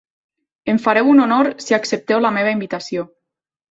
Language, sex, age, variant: Catalan, female, 19-29, Nord-Occidental